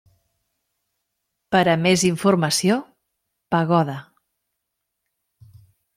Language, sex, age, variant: Catalan, female, 50-59, Central